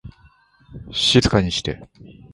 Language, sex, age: Japanese, male, 50-59